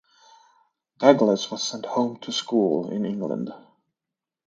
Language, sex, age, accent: English, male, 30-39, United States English